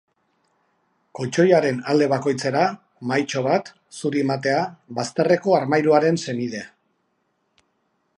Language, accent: Basque, Erdialdekoa edo Nafarra (Gipuzkoa, Nafarroa)